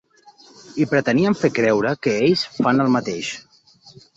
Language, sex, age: Catalan, male, 30-39